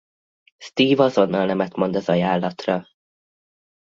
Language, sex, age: Hungarian, male, under 19